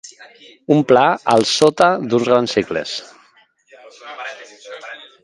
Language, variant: Catalan, Nord-Occidental